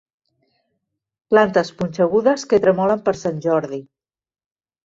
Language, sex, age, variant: Catalan, female, 50-59, Central